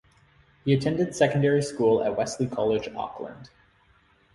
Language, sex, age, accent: English, male, 19-29, Canadian English